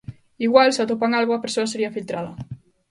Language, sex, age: Galician, female, 19-29